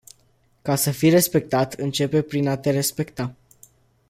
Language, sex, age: Romanian, male, under 19